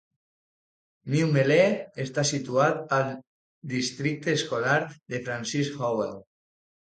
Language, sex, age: Catalan, male, 19-29